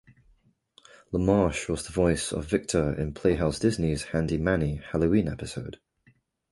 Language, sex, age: English, male, 30-39